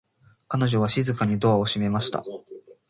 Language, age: Japanese, 19-29